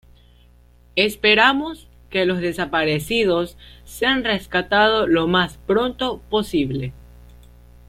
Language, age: Spanish, under 19